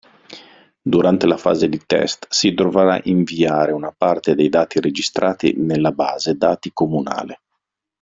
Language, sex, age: Italian, male, 40-49